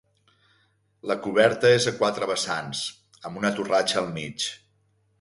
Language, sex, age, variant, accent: Catalan, male, 50-59, Central, central